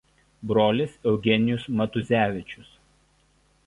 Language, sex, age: Lithuanian, male, 30-39